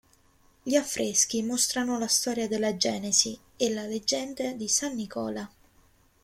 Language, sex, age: Italian, female, 19-29